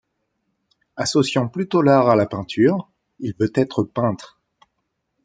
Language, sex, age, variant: French, male, 30-39, Français de métropole